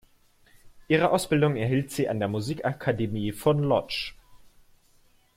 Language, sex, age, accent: German, male, 19-29, Deutschland Deutsch